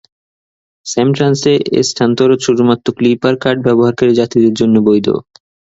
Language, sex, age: Bengali, male, 19-29